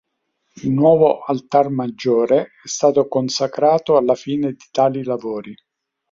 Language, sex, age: Italian, male, 60-69